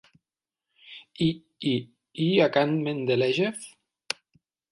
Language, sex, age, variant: Catalan, male, 30-39, Central